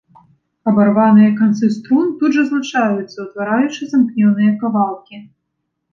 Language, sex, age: Belarusian, female, 19-29